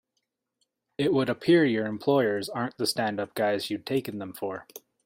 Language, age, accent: English, 19-29, United States English